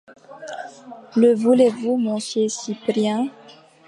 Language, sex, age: French, female, 19-29